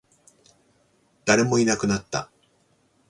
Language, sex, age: Japanese, male, 40-49